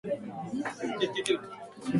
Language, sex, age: Japanese, female, 19-29